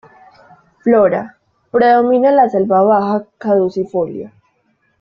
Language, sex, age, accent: Spanish, female, under 19, América central